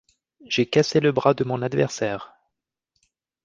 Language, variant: French, Français de métropole